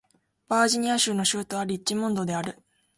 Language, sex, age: Japanese, female, 19-29